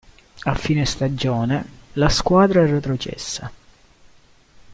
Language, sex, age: Italian, male, 19-29